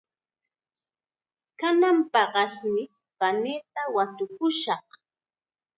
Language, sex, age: Chiquián Ancash Quechua, female, 30-39